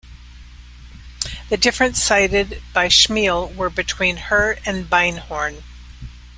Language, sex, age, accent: English, female, 60-69, United States English